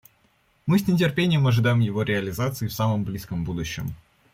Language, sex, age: Russian, male, under 19